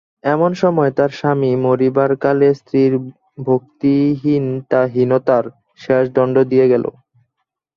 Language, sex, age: Bengali, male, under 19